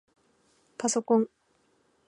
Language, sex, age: Japanese, female, under 19